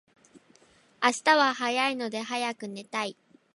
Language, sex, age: Japanese, female, 19-29